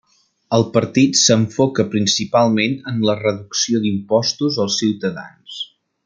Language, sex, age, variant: Catalan, male, 30-39, Central